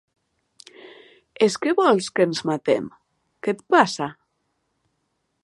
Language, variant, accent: Catalan, Valencià septentrional, valencià